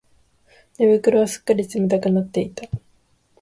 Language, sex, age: Japanese, female, 19-29